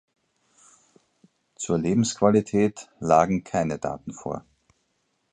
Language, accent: German, Österreichisches Deutsch